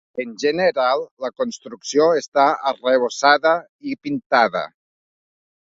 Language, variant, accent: Catalan, Nord-Occidental, nord-occidental